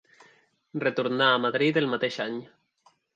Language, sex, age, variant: Catalan, male, 19-29, Central